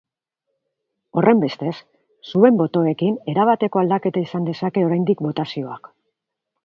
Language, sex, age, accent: Basque, female, 40-49, Mendebalekoa (Araba, Bizkaia, Gipuzkoako mendebaleko herri batzuk)